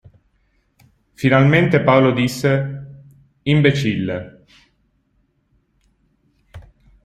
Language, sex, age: Italian, male, 30-39